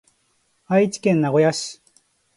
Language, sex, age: Japanese, male, 30-39